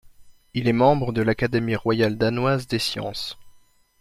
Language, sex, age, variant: French, male, 19-29, Français de métropole